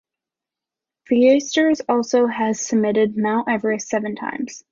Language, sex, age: English, female, 19-29